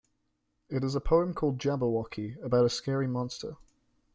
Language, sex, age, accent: English, male, 19-29, England English